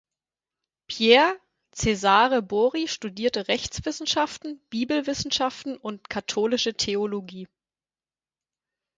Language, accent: German, Deutschland Deutsch